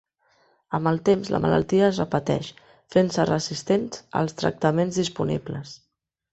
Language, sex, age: Catalan, female, 40-49